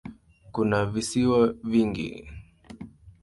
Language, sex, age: Swahili, male, 19-29